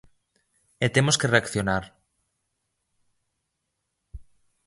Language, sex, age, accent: Galician, male, under 19, Normativo (estándar)